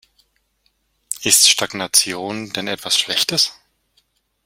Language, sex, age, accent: German, male, 50-59, Deutschland Deutsch